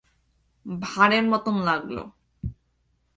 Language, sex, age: Bengali, female, 19-29